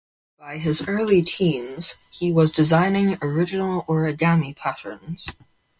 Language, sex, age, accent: English, male, under 19, Irish English